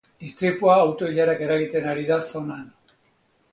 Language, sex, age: Basque, male, 60-69